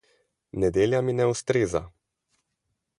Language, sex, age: Slovenian, male, 40-49